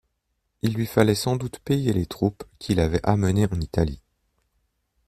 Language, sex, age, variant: French, male, 30-39, Français de métropole